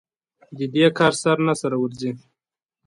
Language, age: Pashto, 19-29